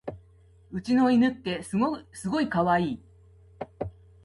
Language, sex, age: Japanese, female, 60-69